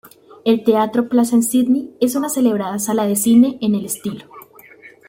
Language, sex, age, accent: Spanish, female, under 19, Andino-Pacífico: Colombia, Perú, Ecuador, oeste de Bolivia y Venezuela andina